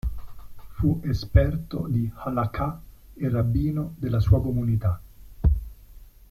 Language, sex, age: Italian, male, 30-39